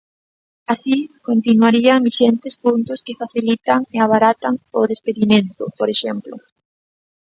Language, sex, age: Galician, female, 19-29